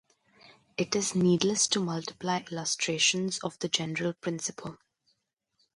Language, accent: English, India and South Asia (India, Pakistan, Sri Lanka)